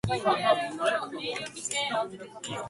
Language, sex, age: Japanese, female, 19-29